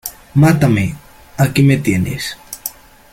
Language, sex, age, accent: Spanish, male, under 19, España: Centro-Sur peninsular (Madrid, Toledo, Castilla-La Mancha)